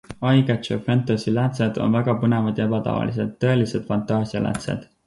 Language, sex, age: Estonian, male, 19-29